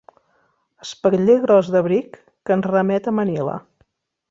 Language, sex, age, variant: Catalan, female, 40-49, Central